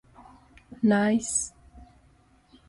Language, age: English, 19-29